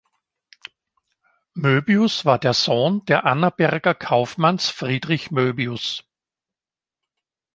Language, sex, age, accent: German, male, 50-59, Österreichisches Deutsch